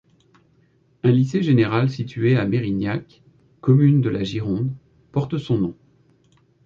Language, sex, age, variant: French, male, 30-39, Français de métropole